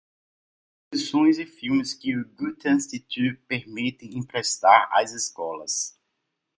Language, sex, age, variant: Portuguese, male, 30-39, Portuguese (Brasil)